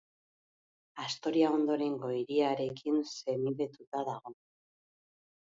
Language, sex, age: Basque, female, 40-49